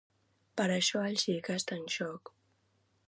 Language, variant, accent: Catalan, Central, central